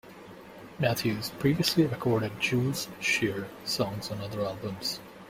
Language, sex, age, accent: English, male, 19-29, United States English